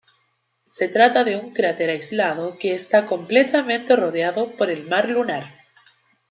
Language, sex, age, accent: Spanish, female, 19-29, Chileno: Chile, Cuyo